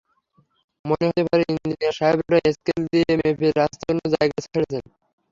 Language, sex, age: Bengali, male, under 19